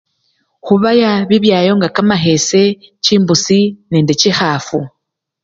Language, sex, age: Luyia, female, 50-59